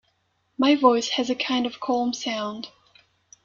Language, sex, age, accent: English, female, 19-29, United States English